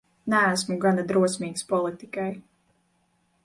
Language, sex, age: Latvian, female, 19-29